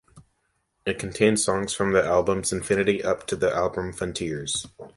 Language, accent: English, United States English